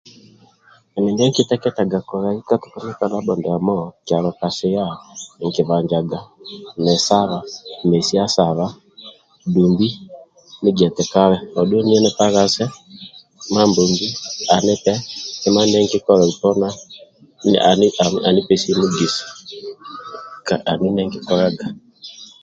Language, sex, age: Amba (Uganda), male, 30-39